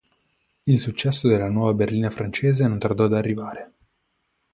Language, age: Italian, 19-29